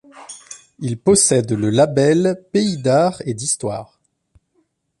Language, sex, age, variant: French, male, 30-39, Français de métropole